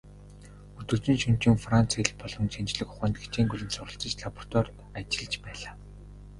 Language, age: Mongolian, 19-29